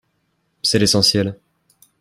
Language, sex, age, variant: French, male, 19-29, Français de métropole